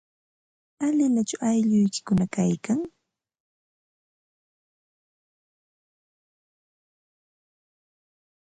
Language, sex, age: Ambo-Pasco Quechua, female, 19-29